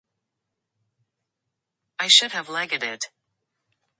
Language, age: English, under 19